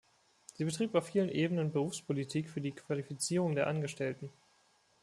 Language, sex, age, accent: German, male, 19-29, Deutschland Deutsch